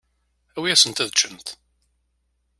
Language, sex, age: Kabyle, male, 40-49